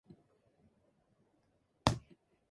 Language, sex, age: English, female, 19-29